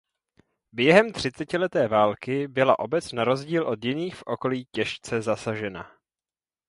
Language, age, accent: Czech, 19-29, pražský